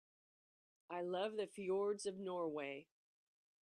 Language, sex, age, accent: English, female, 60-69, United States English